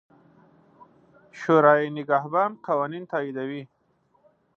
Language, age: Pashto, 19-29